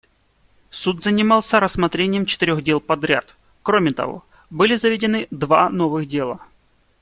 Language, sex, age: Russian, male, 19-29